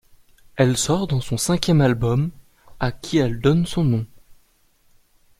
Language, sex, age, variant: French, male, 19-29, Français de métropole